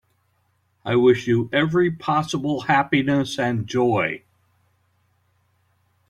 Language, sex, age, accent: English, male, 60-69, United States English